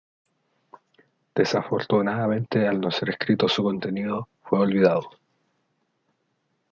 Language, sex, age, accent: Spanish, male, 19-29, Chileno: Chile, Cuyo